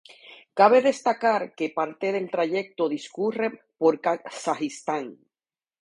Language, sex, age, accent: Spanish, female, 50-59, Caribe: Cuba, Venezuela, Puerto Rico, República Dominicana, Panamá, Colombia caribeña, México caribeño, Costa del golfo de México